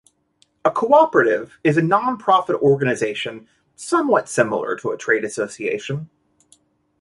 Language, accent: English, United States English